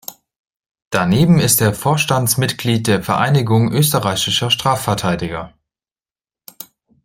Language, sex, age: German, male, 19-29